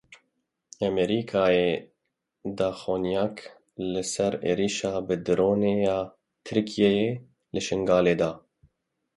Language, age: Kurdish, 30-39